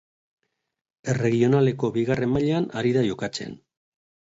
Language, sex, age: Basque, male, 60-69